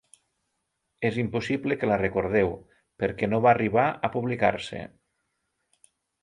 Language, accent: Catalan, Lleidatà